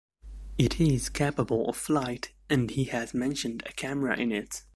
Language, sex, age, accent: English, male, 19-29, United States English